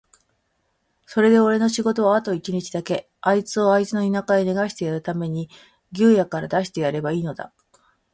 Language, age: Japanese, 40-49